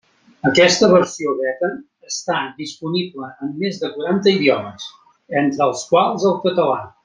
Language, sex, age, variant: Catalan, male, 60-69, Central